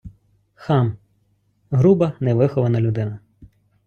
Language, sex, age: Ukrainian, male, 30-39